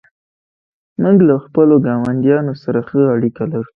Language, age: Pashto, 19-29